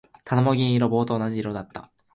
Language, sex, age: Japanese, male, under 19